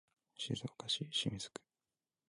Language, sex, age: Japanese, male, 19-29